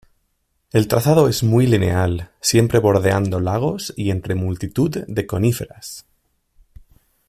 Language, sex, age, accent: Spanish, male, 30-39, España: Centro-Sur peninsular (Madrid, Toledo, Castilla-La Mancha)